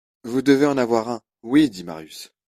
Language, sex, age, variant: French, male, 30-39, Français de métropole